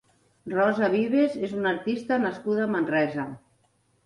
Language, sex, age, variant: Catalan, female, 60-69, Central